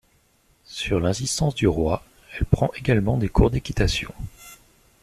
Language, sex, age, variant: French, male, 30-39, Français de métropole